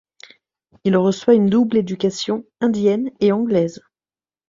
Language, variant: French, Français de métropole